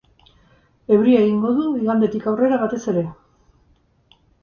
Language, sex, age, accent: Basque, female, 50-59, Erdialdekoa edo Nafarra (Gipuzkoa, Nafarroa)